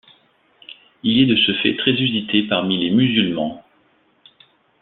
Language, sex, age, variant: French, male, 30-39, Français de métropole